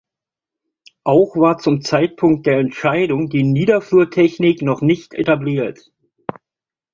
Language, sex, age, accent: German, male, 50-59, Deutschland Deutsch